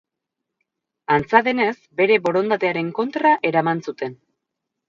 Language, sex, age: Basque, female, 40-49